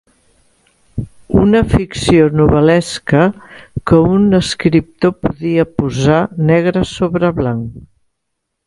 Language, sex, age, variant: Catalan, female, 60-69, Central